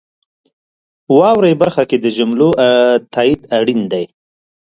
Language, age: Pashto, 30-39